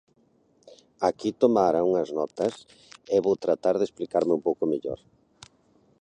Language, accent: Galician, Normativo (estándar)